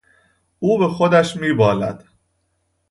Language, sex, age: Persian, male, 30-39